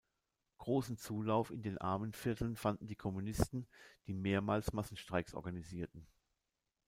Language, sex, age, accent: German, male, 50-59, Deutschland Deutsch